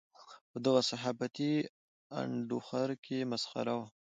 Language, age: Pashto, 19-29